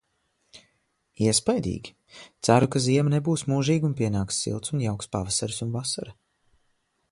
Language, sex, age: Latvian, female, 40-49